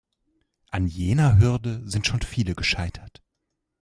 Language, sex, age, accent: German, male, 19-29, Deutschland Deutsch